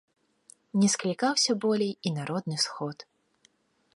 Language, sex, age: Belarusian, female, 19-29